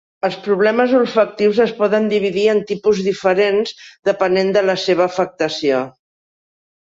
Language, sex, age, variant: Catalan, female, 60-69, Central